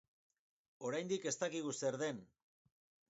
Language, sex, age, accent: Basque, male, 60-69, Mendebalekoa (Araba, Bizkaia, Gipuzkoako mendebaleko herri batzuk)